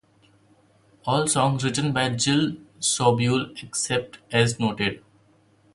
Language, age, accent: English, 19-29, India and South Asia (India, Pakistan, Sri Lanka)